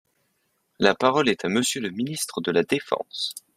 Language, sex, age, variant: French, male, under 19, Français de métropole